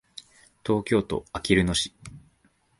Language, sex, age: Japanese, male, 19-29